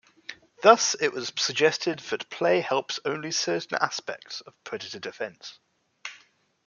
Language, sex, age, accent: English, male, 19-29, England English